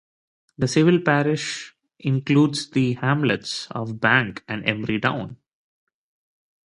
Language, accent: English, India and South Asia (India, Pakistan, Sri Lanka)